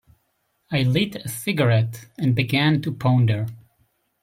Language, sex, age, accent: English, male, 30-39, United States English